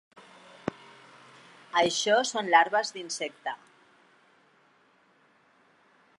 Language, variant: Catalan, Central